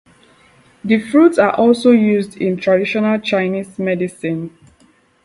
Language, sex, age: English, female, 19-29